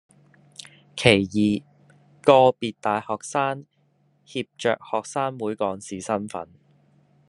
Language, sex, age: Cantonese, male, 30-39